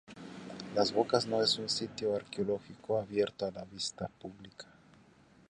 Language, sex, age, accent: Spanish, male, 30-39, México